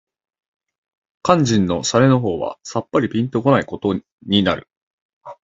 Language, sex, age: Japanese, male, 19-29